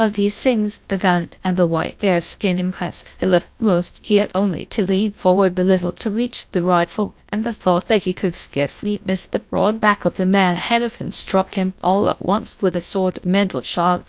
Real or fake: fake